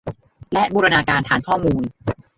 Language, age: Thai, 19-29